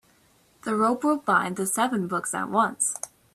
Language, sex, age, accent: English, female, 19-29, United States English